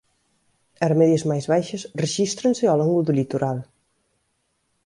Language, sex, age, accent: Galician, female, 19-29, Central (gheada)